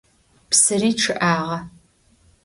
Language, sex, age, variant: Adyghe, female, 50-59, Адыгабзэ (Кирил, пстэумэ зэдыряе)